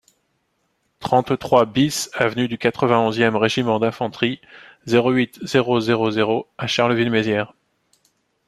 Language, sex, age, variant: French, male, 40-49, Français de métropole